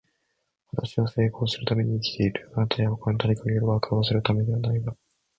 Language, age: Japanese, 19-29